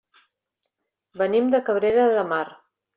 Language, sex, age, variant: Catalan, female, 50-59, Central